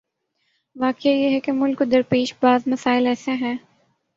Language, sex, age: Urdu, male, 19-29